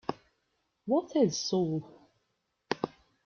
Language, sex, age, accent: English, female, 19-29, Scottish English